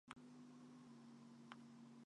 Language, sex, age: Japanese, male, 19-29